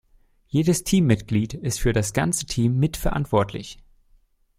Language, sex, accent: German, male, Deutschland Deutsch